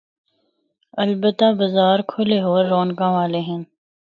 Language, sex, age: Northern Hindko, female, 19-29